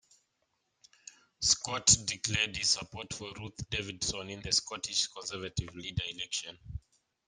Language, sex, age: English, male, 19-29